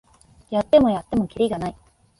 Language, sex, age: Japanese, female, 19-29